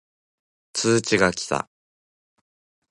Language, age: Japanese, 19-29